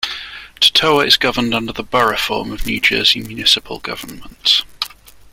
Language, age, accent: English, 19-29, England English